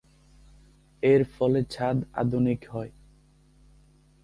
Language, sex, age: Bengali, male, 19-29